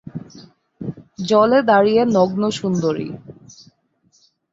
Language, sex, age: Bengali, female, 19-29